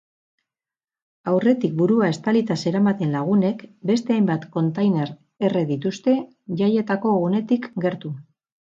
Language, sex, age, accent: Basque, female, 50-59, Mendebalekoa (Araba, Bizkaia, Gipuzkoako mendebaleko herri batzuk)